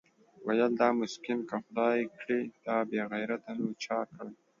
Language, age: Pashto, 19-29